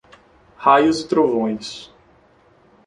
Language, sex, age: Portuguese, male, 40-49